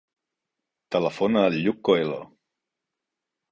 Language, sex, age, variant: Catalan, male, 40-49, Central